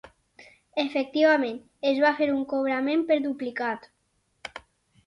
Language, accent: Catalan, valencià